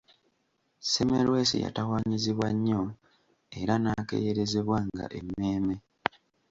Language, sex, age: Ganda, male, 19-29